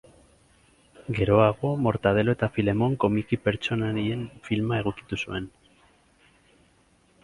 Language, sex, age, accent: Basque, male, 50-59, Mendebalekoa (Araba, Bizkaia, Gipuzkoako mendebaleko herri batzuk)